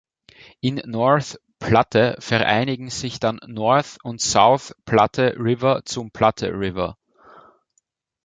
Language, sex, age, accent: German, male, 19-29, Österreichisches Deutsch